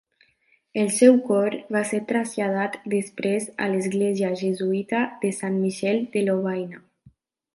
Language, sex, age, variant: Catalan, female, 19-29, Nord-Occidental